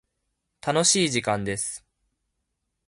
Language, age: Japanese, 19-29